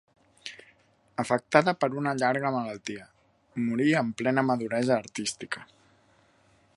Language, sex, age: Catalan, male, 30-39